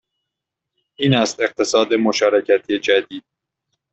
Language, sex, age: Persian, male, 30-39